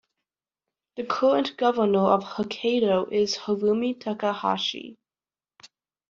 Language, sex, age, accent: English, female, under 19, Canadian English